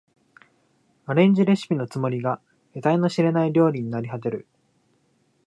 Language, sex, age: Japanese, male, 19-29